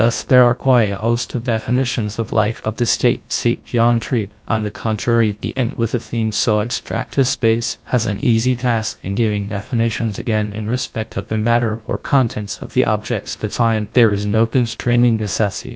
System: TTS, GlowTTS